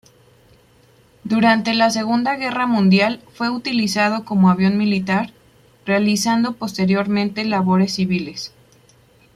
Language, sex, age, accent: Spanish, female, 19-29, México